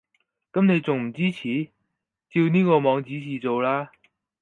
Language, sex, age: Cantonese, male, under 19